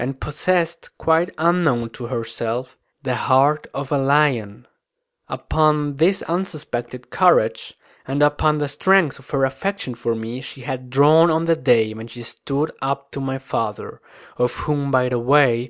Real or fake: real